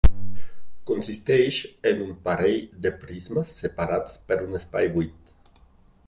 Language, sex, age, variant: Catalan, male, 40-49, Nord-Occidental